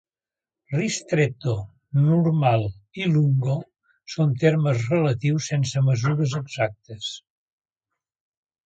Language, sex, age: Catalan, male, 70-79